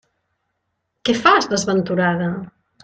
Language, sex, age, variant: Catalan, female, 50-59, Central